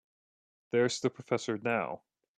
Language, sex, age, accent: English, male, 30-39, United States English